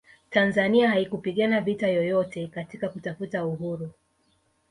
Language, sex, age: Swahili, female, 19-29